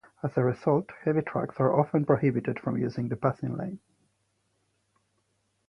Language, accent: English, Canadian English